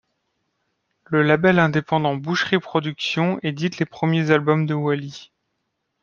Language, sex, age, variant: French, male, 30-39, Français de métropole